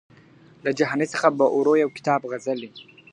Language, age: Pashto, 19-29